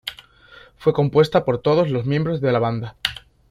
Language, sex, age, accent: Spanish, male, 19-29, España: Sur peninsular (Andalucia, Extremadura, Murcia)